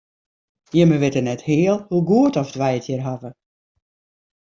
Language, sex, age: Western Frisian, female, 60-69